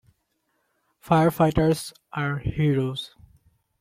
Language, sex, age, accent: English, male, 19-29, India and South Asia (India, Pakistan, Sri Lanka)